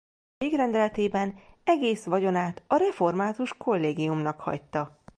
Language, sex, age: Hungarian, female, 19-29